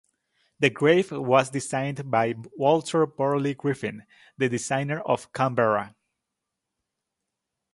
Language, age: English, 19-29